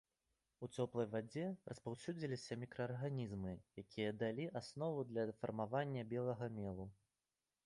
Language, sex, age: Belarusian, male, 19-29